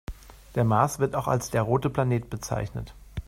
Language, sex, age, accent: German, male, 40-49, Deutschland Deutsch